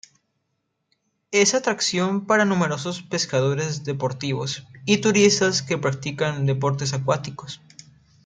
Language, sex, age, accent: Spanish, male, under 19, México